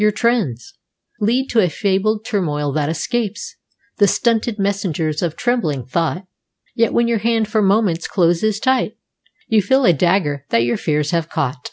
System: none